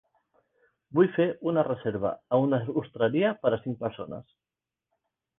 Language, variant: Catalan, Central